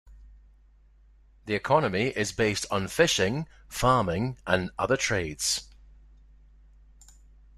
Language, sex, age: English, male, 40-49